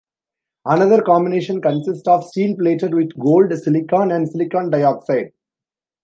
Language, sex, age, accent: English, male, 19-29, India and South Asia (India, Pakistan, Sri Lanka)